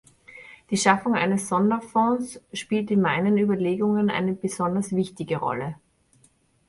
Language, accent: German, Österreichisches Deutsch